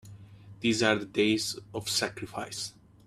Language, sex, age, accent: English, male, 19-29, England English